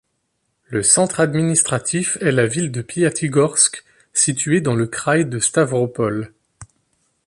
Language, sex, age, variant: French, male, 30-39, Français de métropole